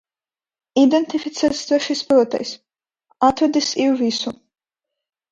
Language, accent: Latvian, Krievu